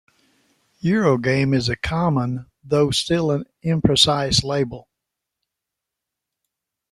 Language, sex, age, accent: English, male, 90+, United States English